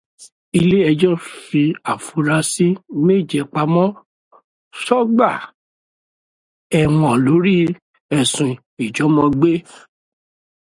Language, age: Yoruba, 50-59